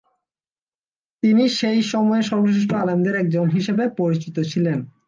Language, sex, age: Bengali, male, 19-29